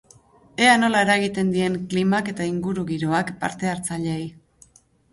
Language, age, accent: Basque, 40-49, Erdialdekoa edo Nafarra (Gipuzkoa, Nafarroa)